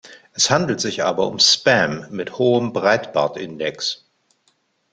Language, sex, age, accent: German, male, 50-59, Deutschland Deutsch